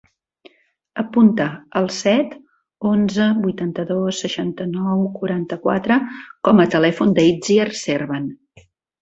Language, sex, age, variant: Catalan, female, 60-69, Central